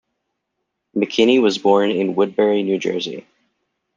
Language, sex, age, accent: English, male, 19-29, United States English